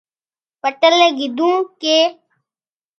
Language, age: Wadiyara Koli, under 19